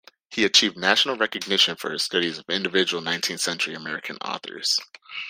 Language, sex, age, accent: English, male, 19-29, United States English